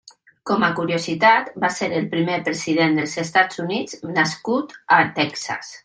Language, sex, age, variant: Catalan, female, 30-39, Central